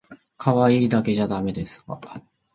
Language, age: Japanese, 30-39